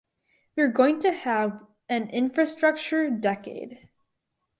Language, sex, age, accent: English, female, under 19, United States English